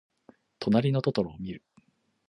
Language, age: Japanese, 19-29